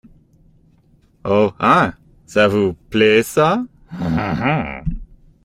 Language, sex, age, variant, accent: French, male, 30-39, Français d'Amérique du Nord, Français du Canada